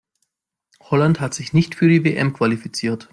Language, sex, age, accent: German, male, 19-29, Deutschland Deutsch